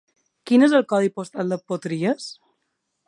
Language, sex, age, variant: Catalan, female, 19-29, Balear